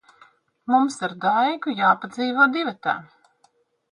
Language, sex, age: Latvian, female, 50-59